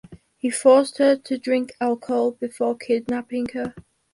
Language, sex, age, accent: English, female, under 19, England English